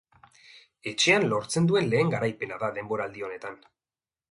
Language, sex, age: Basque, male, 19-29